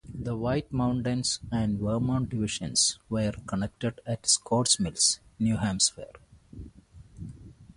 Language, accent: English, India and South Asia (India, Pakistan, Sri Lanka)